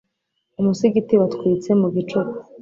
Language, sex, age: Kinyarwanda, female, 19-29